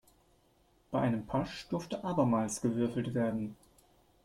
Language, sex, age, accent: German, male, 19-29, Deutschland Deutsch